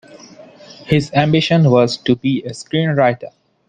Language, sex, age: English, male, 19-29